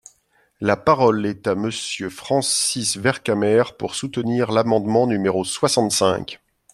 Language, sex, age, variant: French, male, 50-59, Français de métropole